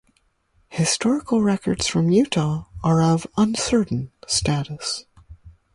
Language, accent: English, United States English